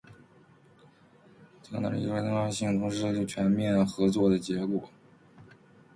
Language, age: Chinese, 30-39